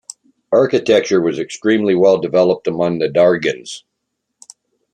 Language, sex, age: English, male, 60-69